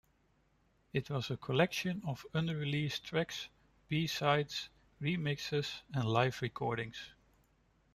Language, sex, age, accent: English, male, 40-49, United States English